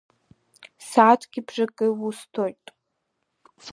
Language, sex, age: Abkhazian, female, under 19